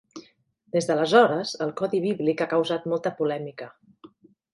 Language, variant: Catalan, Central